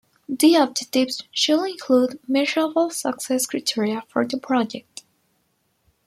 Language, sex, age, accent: English, female, 19-29, United States English